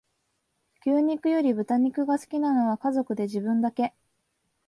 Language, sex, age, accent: Japanese, female, 19-29, 関東